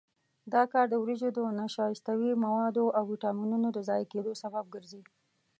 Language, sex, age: Pashto, female, 30-39